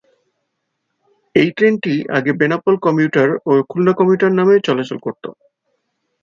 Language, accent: Bengali, Native